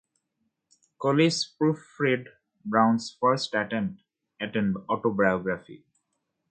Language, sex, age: English, male, 30-39